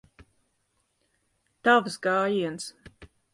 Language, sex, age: Latvian, female, 40-49